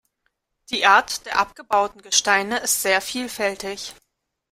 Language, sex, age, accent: German, female, 19-29, Deutschland Deutsch